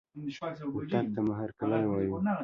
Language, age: Pashto, under 19